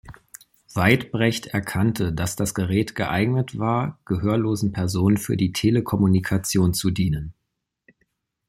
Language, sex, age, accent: German, male, 30-39, Deutschland Deutsch